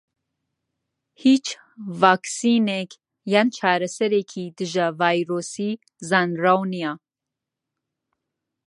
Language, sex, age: Central Kurdish, female, 30-39